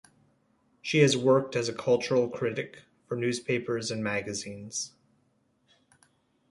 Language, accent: English, United States English